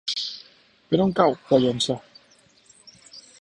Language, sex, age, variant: Catalan, male, 30-39, Central